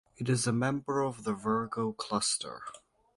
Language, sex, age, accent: English, male, under 19, Canadian English